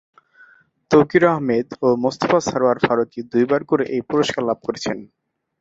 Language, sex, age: Bengali, male, 19-29